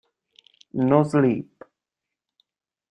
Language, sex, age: Italian, male, 19-29